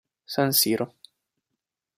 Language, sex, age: Italian, male, 19-29